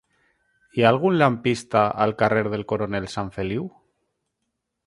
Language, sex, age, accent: Catalan, male, 30-39, valencià